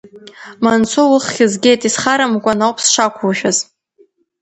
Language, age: Abkhazian, under 19